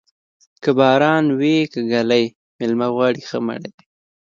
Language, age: Pashto, 19-29